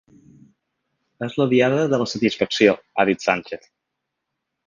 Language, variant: Catalan, Balear